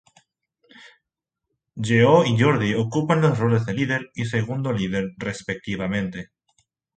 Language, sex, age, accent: Spanish, male, under 19, Rioplatense: Argentina, Uruguay, este de Bolivia, Paraguay